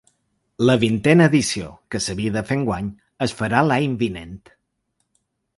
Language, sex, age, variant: Catalan, male, 40-49, Balear